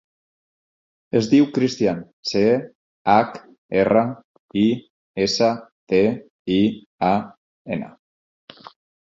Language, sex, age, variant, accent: Catalan, male, 40-49, Valencià septentrional, valencià